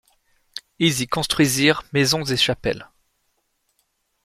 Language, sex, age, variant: French, male, 30-39, Français de métropole